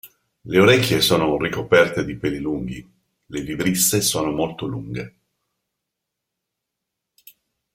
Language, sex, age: Italian, male, 60-69